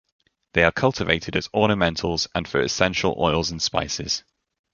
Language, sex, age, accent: English, male, 19-29, England English